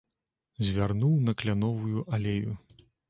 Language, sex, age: Belarusian, male, 30-39